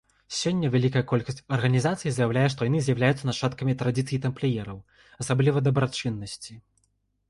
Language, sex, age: Belarusian, male, 19-29